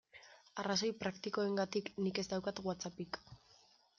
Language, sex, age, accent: Basque, female, 19-29, Mendebalekoa (Araba, Bizkaia, Gipuzkoako mendebaleko herri batzuk)